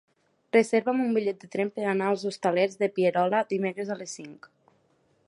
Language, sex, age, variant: Catalan, female, 19-29, Septentrional